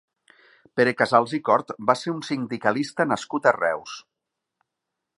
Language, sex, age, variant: Catalan, male, 40-49, Nord-Occidental